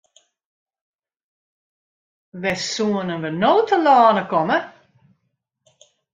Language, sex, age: Western Frisian, female, 50-59